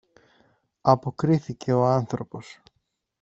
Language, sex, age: Greek, male, 40-49